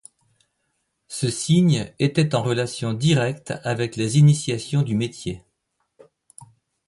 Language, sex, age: French, male, 50-59